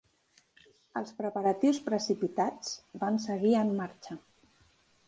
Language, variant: Catalan, Central